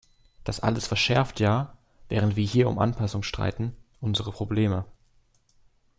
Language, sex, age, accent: German, male, under 19, Deutschland Deutsch